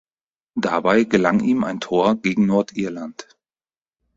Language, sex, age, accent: German, male, 30-39, Deutschland Deutsch